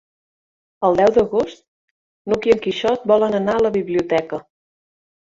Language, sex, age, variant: Catalan, female, 30-39, Central